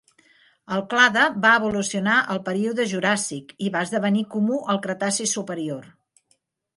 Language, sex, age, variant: Catalan, female, 50-59, Central